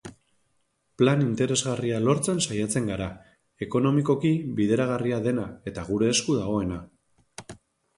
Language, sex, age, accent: Basque, male, 30-39, Erdialdekoa edo Nafarra (Gipuzkoa, Nafarroa)